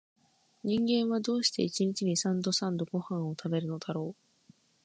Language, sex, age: Japanese, female, 19-29